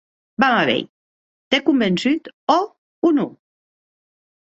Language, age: Occitan, 50-59